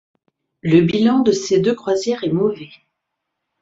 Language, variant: French, Français de métropole